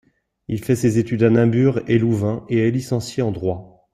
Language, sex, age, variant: French, male, 50-59, Français de métropole